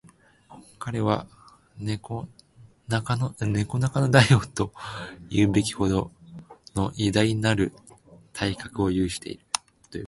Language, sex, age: Japanese, male, 19-29